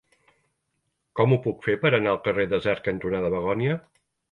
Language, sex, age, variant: Catalan, male, 50-59, Central